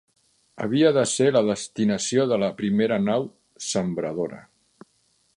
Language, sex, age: Catalan, male, 50-59